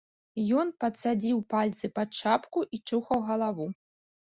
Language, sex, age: Belarusian, female, 30-39